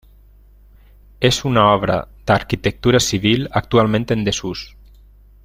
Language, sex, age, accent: Catalan, male, 40-49, valencià